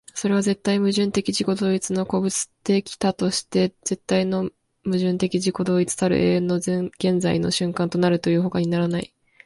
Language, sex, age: Japanese, female, 19-29